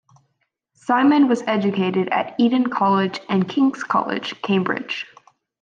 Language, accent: English, United States English